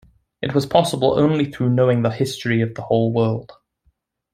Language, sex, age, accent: English, male, 19-29, England English